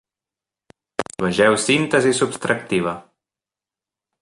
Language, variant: Catalan, Central